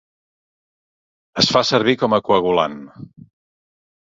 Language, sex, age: Catalan, male, 50-59